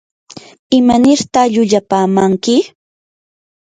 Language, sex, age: Yanahuanca Pasco Quechua, female, 19-29